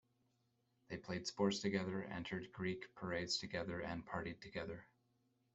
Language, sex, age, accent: English, male, 30-39, Canadian English